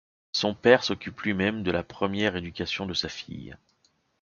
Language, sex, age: French, male, 40-49